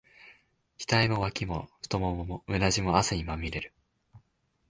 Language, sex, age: Japanese, male, 19-29